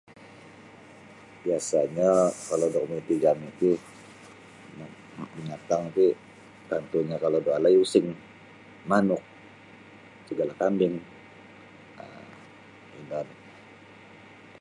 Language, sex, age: Sabah Bisaya, male, 40-49